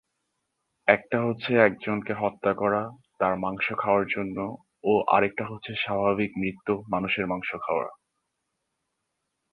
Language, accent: Bengali, Native; Bangladeshi